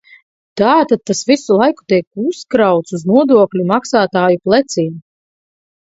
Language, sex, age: Latvian, female, 30-39